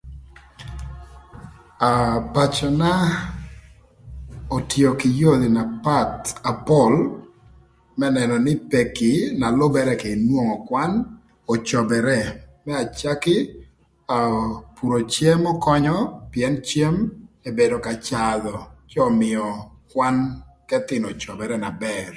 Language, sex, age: Thur, male, 30-39